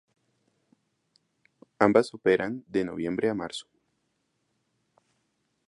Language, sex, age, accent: Spanish, male, 19-29, Andino-Pacífico: Colombia, Perú, Ecuador, oeste de Bolivia y Venezuela andina